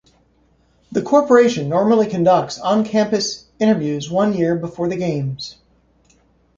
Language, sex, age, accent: English, male, 30-39, United States English